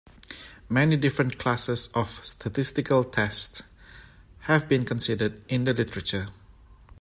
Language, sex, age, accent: English, male, 40-49, Malaysian English